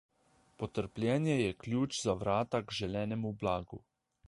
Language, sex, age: Slovenian, male, 19-29